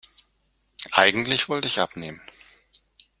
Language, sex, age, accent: German, male, 50-59, Deutschland Deutsch